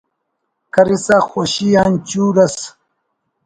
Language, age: Brahui, 30-39